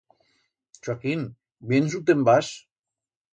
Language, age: Aragonese, 60-69